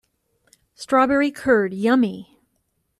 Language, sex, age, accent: English, female, 50-59, United States English